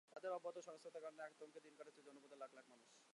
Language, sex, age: Bengali, male, 19-29